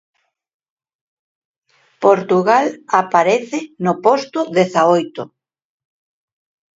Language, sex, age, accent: Galician, female, 60-69, Normativo (estándar)